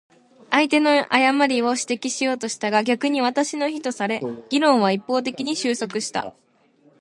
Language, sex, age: Japanese, female, 19-29